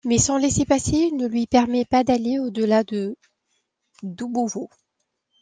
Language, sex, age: French, female, 30-39